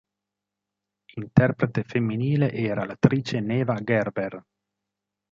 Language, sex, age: Italian, male, 50-59